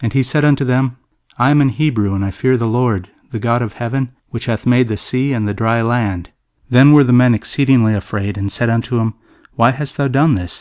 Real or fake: real